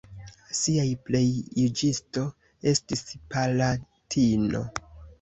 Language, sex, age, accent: Esperanto, male, 19-29, Internacia